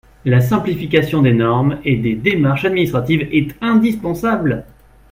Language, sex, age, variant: French, male, 30-39, Français de métropole